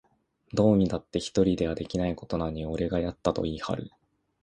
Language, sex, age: Japanese, male, 19-29